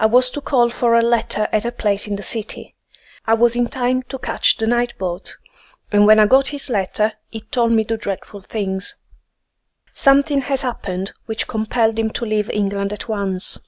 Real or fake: real